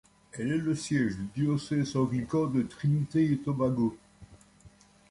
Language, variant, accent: French, Français d'Europe, Français de Belgique